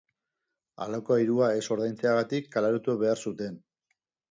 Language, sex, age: Basque, male, 40-49